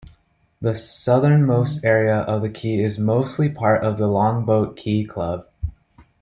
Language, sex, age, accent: English, male, 19-29, United States English